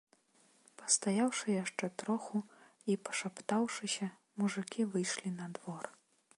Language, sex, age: Belarusian, female, 19-29